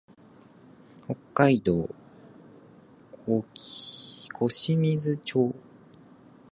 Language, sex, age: Japanese, male, 19-29